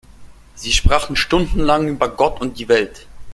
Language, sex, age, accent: German, male, 19-29, Russisch Deutsch